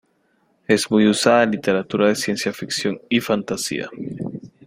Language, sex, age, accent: Spanish, male, 19-29, América central